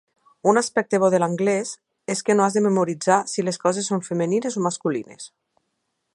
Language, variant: Catalan, Septentrional